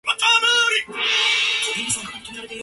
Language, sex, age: English, male, 19-29